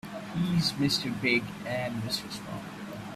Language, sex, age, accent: English, male, 19-29, India and South Asia (India, Pakistan, Sri Lanka)